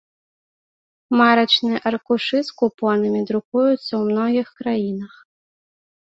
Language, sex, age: Belarusian, female, 19-29